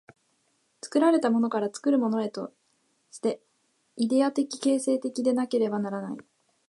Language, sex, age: Japanese, female, 19-29